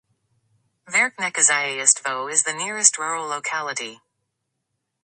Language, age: English, under 19